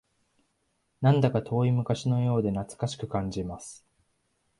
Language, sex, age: Japanese, male, 19-29